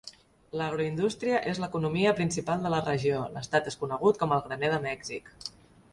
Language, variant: Catalan, Central